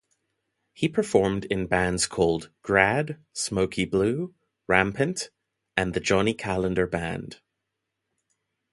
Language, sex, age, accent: English, male, 19-29, Southern African (South Africa, Zimbabwe, Namibia)